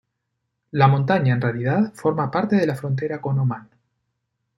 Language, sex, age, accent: Spanish, male, 40-49, Rioplatense: Argentina, Uruguay, este de Bolivia, Paraguay